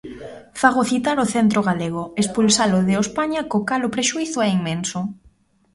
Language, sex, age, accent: Galician, female, 19-29, Normativo (estándar)